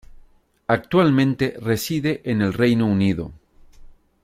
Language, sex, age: Spanish, male, 40-49